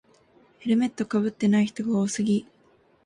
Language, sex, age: Japanese, female, 19-29